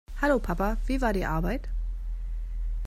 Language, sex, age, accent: German, female, 19-29, Deutschland Deutsch